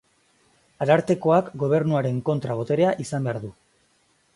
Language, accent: Basque, Mendebalekoa (Araba, Bizkaia, Gipuzkoako mendebaleko herri batzuk)